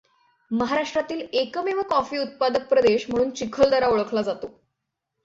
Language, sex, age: Marathi, female, 19-29